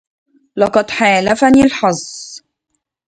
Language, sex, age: Arabic, female, 19-29